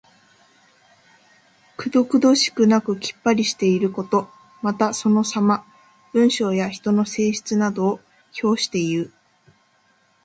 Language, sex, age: Japanese, female, 19-29